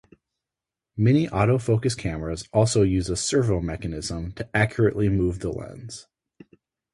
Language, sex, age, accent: English, male, 30-39, United States English